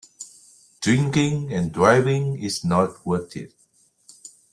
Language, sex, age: English, male, 40-49